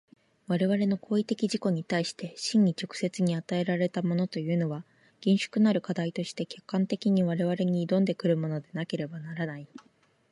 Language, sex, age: Japanese, female, 19-29